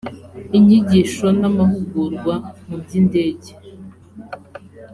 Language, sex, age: Kinyarwanda, female, under 19